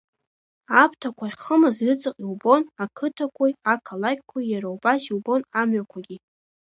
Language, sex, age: Abkhazian, female, 19-29